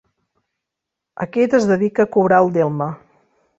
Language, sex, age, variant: Catalan, female, 40-49, Central